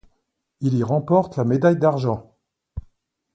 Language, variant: French, Français de métropole